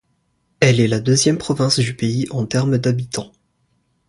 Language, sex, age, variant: French, male, 19-29, Français du nord de l'Afrique